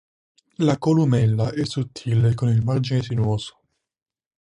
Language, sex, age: Italian, male, 19-29